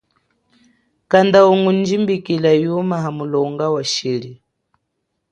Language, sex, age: Chokwe, female, 19-29